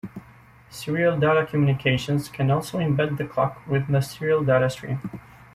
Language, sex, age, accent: English, male, 19-29, United States English